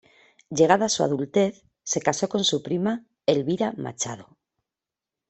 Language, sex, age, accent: Spanish, female, 50-59, España: Norte peninsular (Asturias, Castilla y León, Cantabria, País Vasco, Navarra, Aragón, La Rioja, Guadalajara, Cuenca)